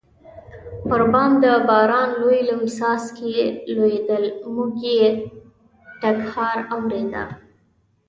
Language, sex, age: Pashto, female, 19-29